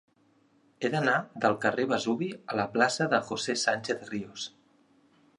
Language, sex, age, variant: Catalan, male, 30-39, Central